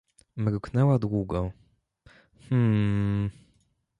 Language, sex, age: Polish, male, 19-29